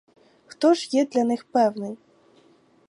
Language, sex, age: Ukrainian, female, 19-29